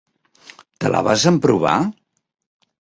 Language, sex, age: Catalan, male, 70-79